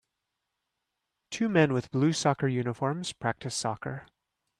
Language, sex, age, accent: English, male, 30-39, United States English